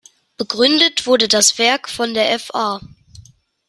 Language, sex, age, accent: German, male, under 19, Deutschland Deutsch